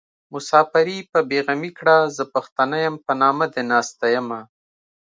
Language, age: Pashto, 30-39